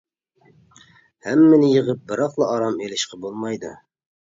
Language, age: Uyghur, 30-39